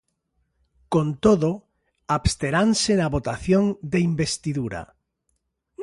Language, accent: Galician, Normativo (estándar)